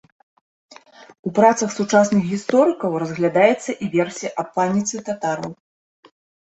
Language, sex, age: Belarusian, female, 30-39